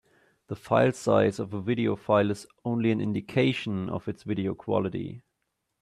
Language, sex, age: English, male, 19-29